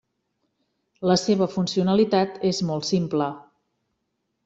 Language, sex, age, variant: Catalan, female, 40-49, Central